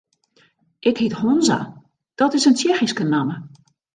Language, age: Western Frisian, 60-69